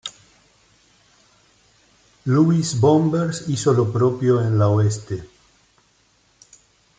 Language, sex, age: Spanish, male, 60-69